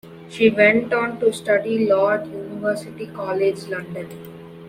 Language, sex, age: English, male, under 19